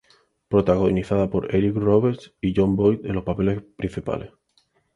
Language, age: Spanish, 19-29